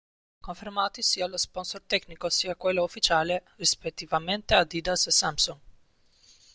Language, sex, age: Italian, male, 19-29